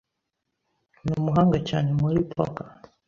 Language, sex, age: Kinyarwanda, male, under 19